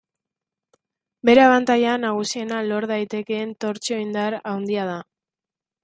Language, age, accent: Basque, under 19, Mendebalekoa (Araba, Bizkaia, Gipuzkoako mendebaleko herri batzuk)